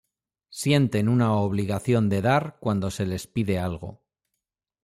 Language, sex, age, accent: Spanish, male, 50-59, España: Norte peninsular (Asturias, Castilla y León, Cantabria, País Vasco, Navarra, Aragón, La Rioja, Guadalajara, Cuenca)